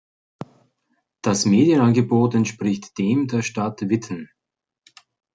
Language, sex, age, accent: German, male, 40-49, Österreichisches Deutsch